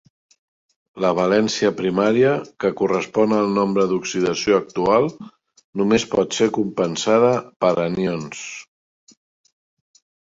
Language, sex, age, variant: Catalan, male, 60-69, Central